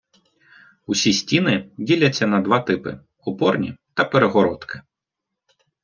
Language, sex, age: Ukrainian, male, 30-39